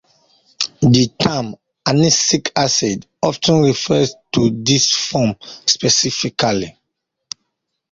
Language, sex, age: English, male, 30-39